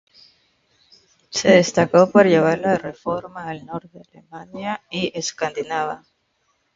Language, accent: Spanish, América central